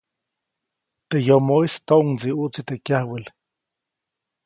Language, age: Copainalá Zoque, 40-49